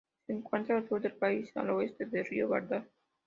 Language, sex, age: Spanish, female, 19-29